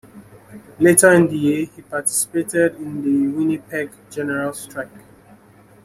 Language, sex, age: English, male, 19-29